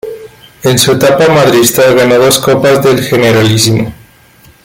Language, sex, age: Spanish, male, 19-29